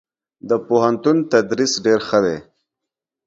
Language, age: Pashto, 30-39